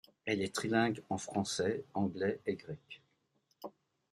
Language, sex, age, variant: French, male, 70-79, Français de métropole